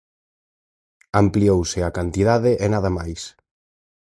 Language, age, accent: Galician, 30-39, Oriental (común en zona oriental)